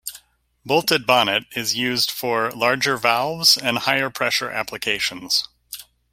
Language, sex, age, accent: English, male, 40-49, United States English